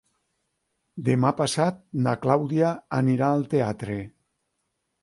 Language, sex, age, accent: Catalan, male, 60-69, valencià